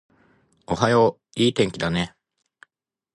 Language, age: Japanese, 40-49